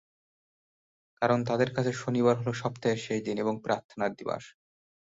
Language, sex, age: Bengali, male, 19-29